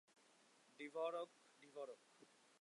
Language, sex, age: Bengali, male, 19-29